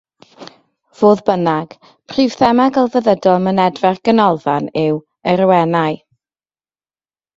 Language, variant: Welsh, Mid Wales